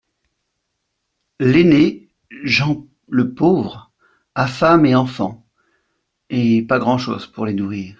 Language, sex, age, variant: French, male, 40-49, Français de métropole